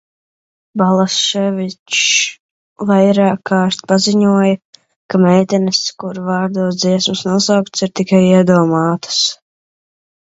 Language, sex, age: Latvian, male, under 19